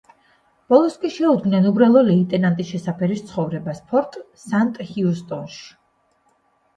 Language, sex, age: Georgian, female, 40-49